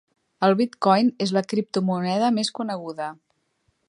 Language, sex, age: Catalan, female, 40-49